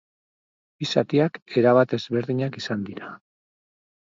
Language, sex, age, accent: Basque, male, 50-59, Mendebalekoa (Araba, Bizkaia, Gipuzkoako mendebaleko herri batzuk)